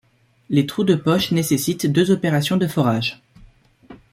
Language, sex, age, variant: French, male, 19-29, Français de métropole